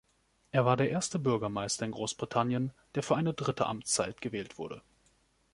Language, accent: German, Deutschland Deutsch